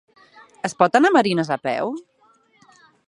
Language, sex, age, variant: Catalan, female, 40-49, Central